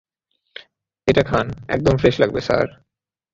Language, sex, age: Bengali, male, 19-29